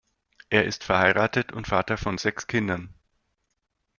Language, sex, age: German, male, 30-39